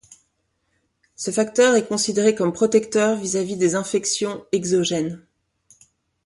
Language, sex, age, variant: French, female, 40-49, Français de métropole